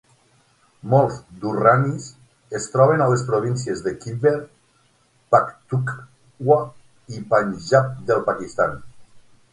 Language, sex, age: Catalan, male, 50-59